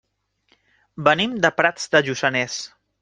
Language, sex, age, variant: Catalan, male, 19-29, Central